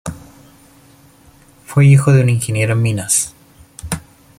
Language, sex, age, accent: Spanish, male, 30-39, Chileno: Chile, Cuyo